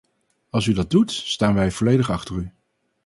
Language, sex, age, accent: Dutch, male, 40-49, Nederlands Nederlands